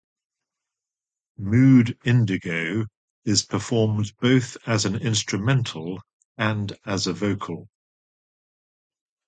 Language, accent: English, England English